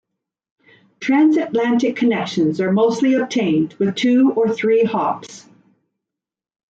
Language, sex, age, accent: English, female, 40-49, Canadian English